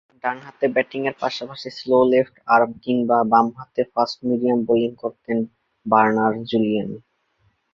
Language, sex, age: Bengali, male, 19-29